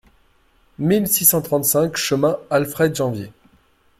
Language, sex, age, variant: French, male, 30-39, Français de métropole